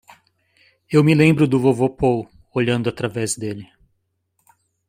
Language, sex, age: Portuguese, male, 40-49